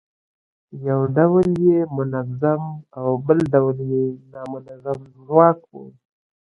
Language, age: Pashto, 30-39